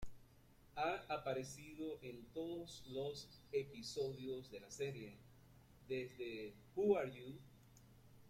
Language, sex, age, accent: Spanish, male, 50-59, Caribe: Cuba, Venezuela, Puerto Rico, República Dominicana, Panamá, Colombia caribeña, México caribeño, Costa del golfo de México